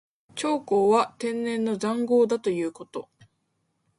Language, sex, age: Japanese, female, 19-29